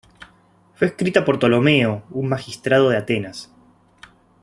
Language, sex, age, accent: Spanish, male, 19-29, Rioplatense: Argentina, Uruguay, este de Bolivia, Paraguay